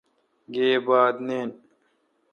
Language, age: Kalkoti, 19-29